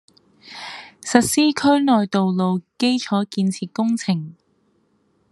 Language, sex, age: Cantonese, female, 30-39